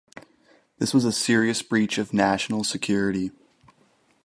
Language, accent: English, United States English